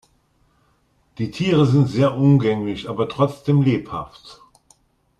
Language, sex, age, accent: German, male, 50-59, Deutschland Deutsch